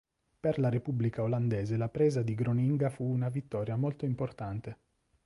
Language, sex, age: Italian, male, 30-39